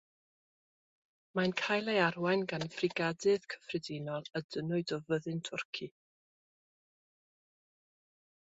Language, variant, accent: Welsh, South-Western Welsh, Y Deyrnas Unedig Cymraeg